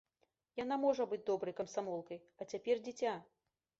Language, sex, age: Belarusian, female, 50-59